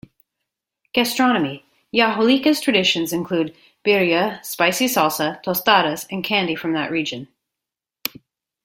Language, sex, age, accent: English, female, 40-49, United States English